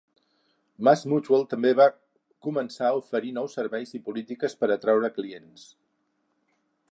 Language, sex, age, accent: Catalan, male, 60-69, Neutre